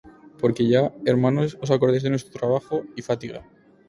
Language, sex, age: Spanish, male, 19-29